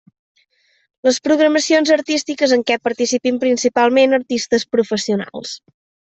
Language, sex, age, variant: Catalan, female, 19-29, Central